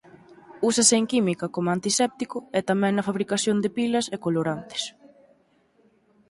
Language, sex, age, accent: Galician, female, 19-29, Atlántico (seseo e gheada)